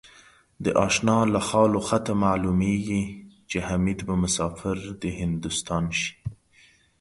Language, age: Pashto, 19-29